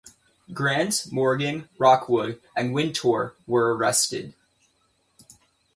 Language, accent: English, United States English